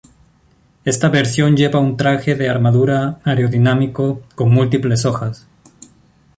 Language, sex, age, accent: Spanish, male, 19-29, Andino-Pacífico: Colombia, Perú, Ecuador, oeste de Bolivia y Venezuela andina